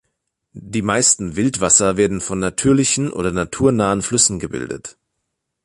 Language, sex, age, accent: German, male, 19-29, Deutschland Deutsch